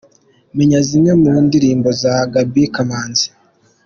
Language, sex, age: Kinyarwanda, male, 19-29